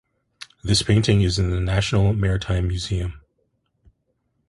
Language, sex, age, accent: English, male, 40-49, United States English